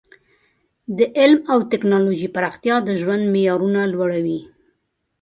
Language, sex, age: Pashto, female, 40-49